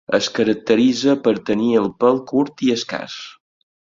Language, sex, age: Catalan, male, 50-59